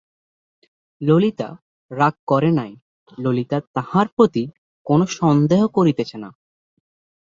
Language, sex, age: Bengali, male, 19-29